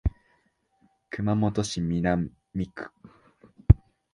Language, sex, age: Japanese, male, 19-29